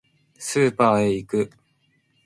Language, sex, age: Japanese, male, 19-29